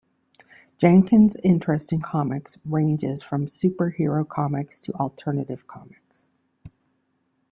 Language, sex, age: English, female, 50-59